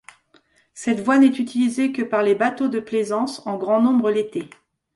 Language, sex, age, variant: French, female, 40-49, Français de métropole